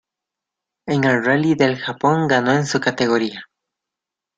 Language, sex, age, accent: Spanish, male, 19-29, Andino-Pacífico: Colombia, Perú, Ecuador, oeste de Bolivia y Venezuela andina